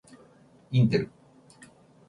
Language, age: Japanese, 40-49